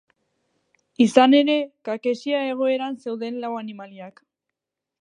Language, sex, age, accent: Basque, female, 19-29, Mendebalekoa (Araba, Bizkaia, Gipuzkoako mendebaleko herri batzuk)